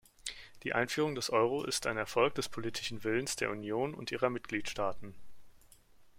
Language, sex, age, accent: German, male, 30-39, Deutschland Deutsch